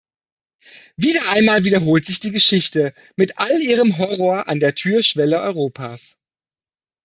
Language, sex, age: German, male, 30-39